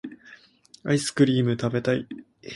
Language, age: Japanese, 19-29